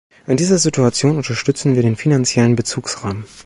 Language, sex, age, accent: German, male, 19-29, Deutschland Deutsch